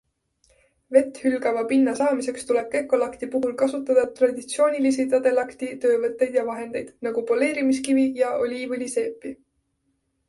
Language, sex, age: Estonian, female, 19-29